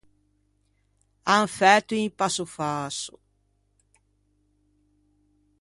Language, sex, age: Ligurian, female, 60-69